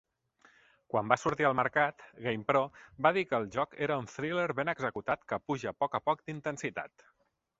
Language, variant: Catalan, Central